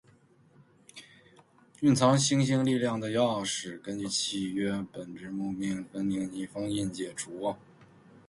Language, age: Chinese, 30-39